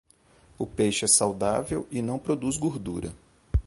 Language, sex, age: Portuguese, male, 50-59